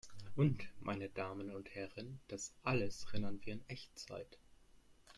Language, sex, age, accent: German, male, under 19, Deutschland Deutsch